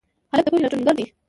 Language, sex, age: Pashto, female, under 19